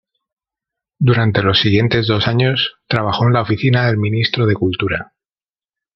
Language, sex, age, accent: Spanish, male, 30-39, España: Centro-Sur peninsular (Madrid, Toledo, Castilla-La Mancha)